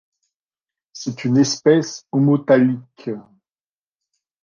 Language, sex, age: French, male, 50-59